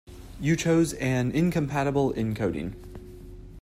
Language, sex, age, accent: English, male, 19-29, United States English